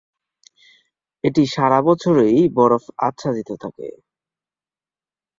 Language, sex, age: Bengali, male, under 19